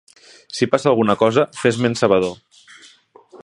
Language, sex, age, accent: Catalan, male, 19-29, Ebrenc